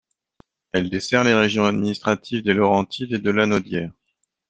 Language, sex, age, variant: French, male, 40-49, Français de métropole